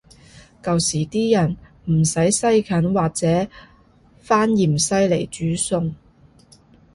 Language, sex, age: Cantonese, female, 30-39